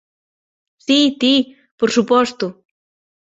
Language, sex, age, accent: Galician, female, 19-29, Normativo (estándar)